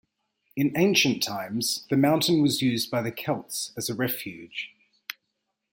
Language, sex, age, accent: English, male, 30-39, Australian English